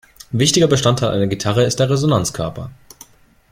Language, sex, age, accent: German, male, 19-29, Deutschland Deutsch